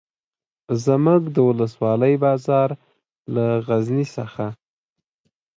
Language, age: Pashto, 19-29